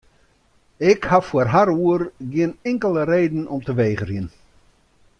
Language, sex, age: Western Frisian, male, 60-69